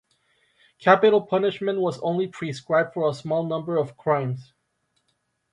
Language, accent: English, United States English